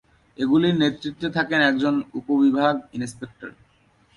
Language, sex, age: Bengali, male, 19-29